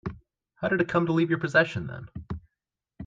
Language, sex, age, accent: English, male, under 19, United States English